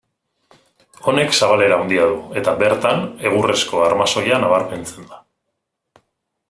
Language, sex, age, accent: Basque, male, 40-49, Mendebalekoa (Araba, Bizkaia, Gipuzkoako mendebaleko herri batzuk)